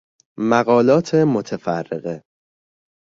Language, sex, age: Persian, male, 19-29